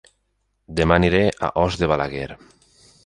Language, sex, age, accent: Catalan, male, 30-39, valencià